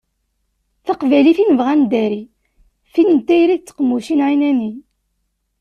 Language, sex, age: Kabyle, female, 19-29